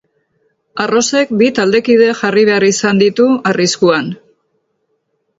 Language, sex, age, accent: Basque, female, 50-59, Mendebalekoa (Araba, Bizkaia, Gipuzkoako mendebaleko herri batzuk)